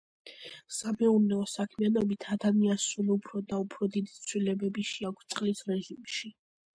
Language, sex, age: Georgian, female, under 19